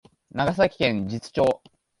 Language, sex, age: Japanese, male, 19-29